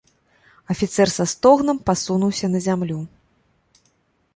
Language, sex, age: Belarusian, female, 40-49